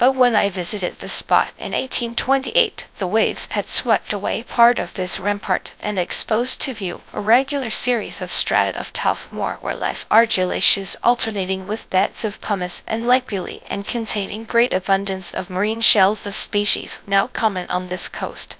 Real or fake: fake